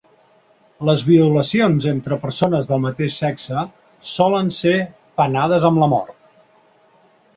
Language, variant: Catalan, Balear